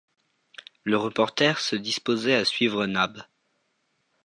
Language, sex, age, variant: French, male, under 19, Français de métropole